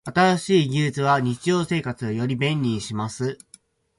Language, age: Japanese, 19-29